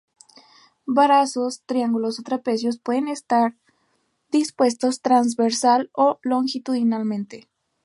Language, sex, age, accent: Spanish, female, 19-29, México